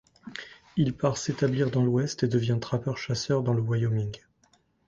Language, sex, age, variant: French, male, 30-39, Français de métropole